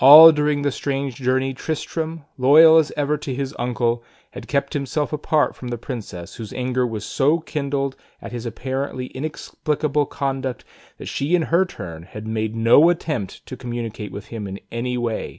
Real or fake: real